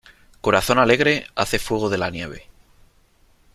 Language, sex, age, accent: Spanish, male, 30-39, España: Norte peninsular (Asturias, Castilla y León, Cantabria, País Vasco, Navarra, Aragón, La Rioja, Guadalajara, Cuenca)